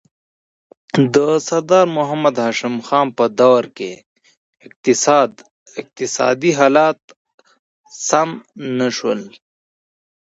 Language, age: Pashto, 19-29